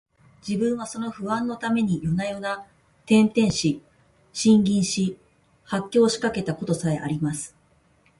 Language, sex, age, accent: Japanese, female, 40-49, 関西弁